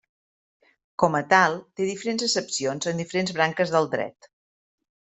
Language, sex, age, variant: Catalan, female, 40-49, Central